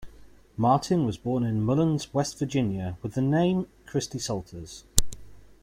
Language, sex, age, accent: English, male, 30-39, England English